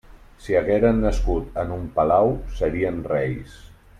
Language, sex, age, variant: Catalan, male, 40-49, Central